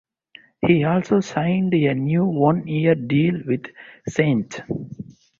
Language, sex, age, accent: English, male, 30-39, India and South Asia (India, Pakistan, Sri Lanka)